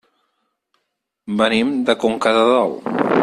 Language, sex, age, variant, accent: Catalan, male, 40-49, Central, central